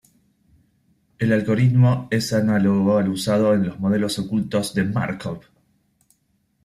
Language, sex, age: Spanish, male, 30-39